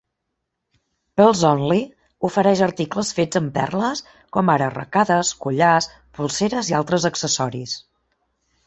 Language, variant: Catalan, Central